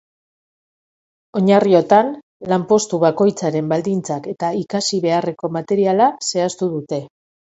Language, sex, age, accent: Basque, female, 50-59, Mendebalekoa (Araba, Bizkaia, Gipuzkoako mendebaleko herri batzuk)